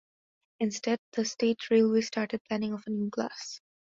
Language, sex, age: English, female, 19-29